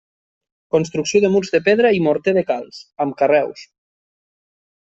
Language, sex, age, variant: Catalan, male, 19-29, Nord-Occidental